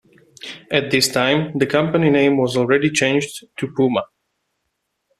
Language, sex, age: English, male, 19-29